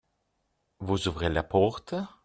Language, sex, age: French, male, 30-39